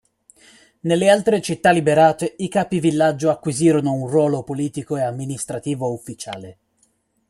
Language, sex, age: Italian, male, 19-29